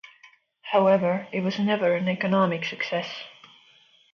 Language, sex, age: English, female, 19-29